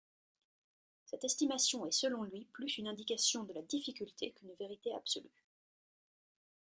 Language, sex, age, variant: French, female, 19-29, Français de métropole